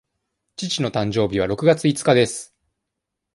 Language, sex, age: Japanese, male, 19-29